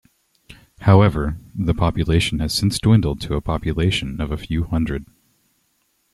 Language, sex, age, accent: English, male, 19-29, United States English